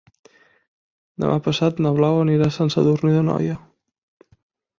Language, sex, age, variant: Catalan, male, 19-29, Central